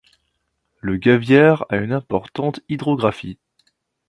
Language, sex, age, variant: French, male, 19-29, Français de métropole